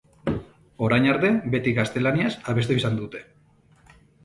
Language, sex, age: Basque, male, 40-49